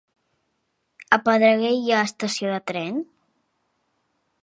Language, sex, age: Catalan, male, 40-49